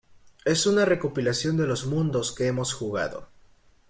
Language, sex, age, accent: Spanish, male, under 19, Andino-Pacífico: Colombia, Perú, Ecuador, oeste de Bolivia y Venezuela andina